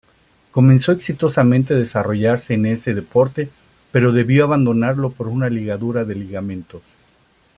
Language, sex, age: Spanish, male, 50-59